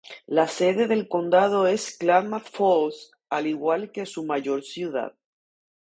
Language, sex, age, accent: Spanish, female, 50-59, Caribe: Cuba, Venezuela, Puerto Rico, República Dominicana, Panamá, Colombia caribeña, México caribeño, Costa del golfo de México